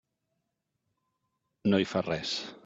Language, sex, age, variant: Catalan, male, 50-59, Central